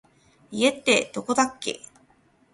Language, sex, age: Japanese, female, 19-29